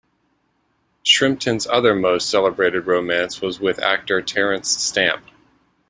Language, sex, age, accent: English, male, 30-39, United States English